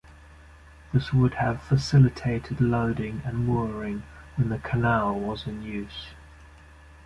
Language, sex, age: English, male, 30-39